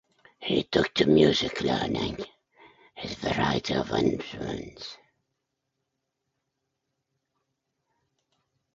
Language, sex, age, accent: English, male, 70-79, Scottish English